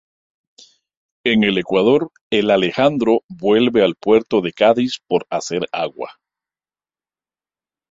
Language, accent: Spanish, América central